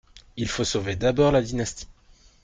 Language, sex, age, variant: French, male, 30-39, Français de métropole